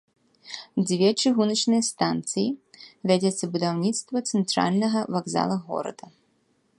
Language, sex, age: Belarusian, female, 30-39